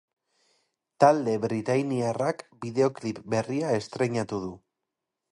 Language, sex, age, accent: Basque, male, 30-39, Erdialdekoa edo Nafarra (Gipuzkoa, Nafarroa)